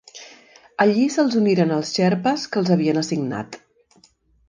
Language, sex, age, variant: Catalan, female, 40-49, Central